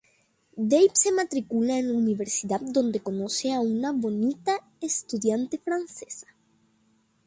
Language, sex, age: Spanish, female, 19-29